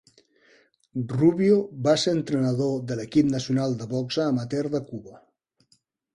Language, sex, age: Catalan, male, 50-59